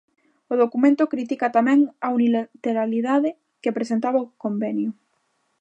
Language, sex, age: Galician, female, 19-29